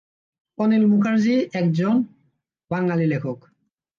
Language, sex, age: Bengali, male, 19-29